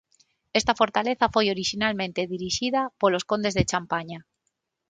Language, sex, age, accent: Galician, female, 40-49, Normativo (estándar); Neofalante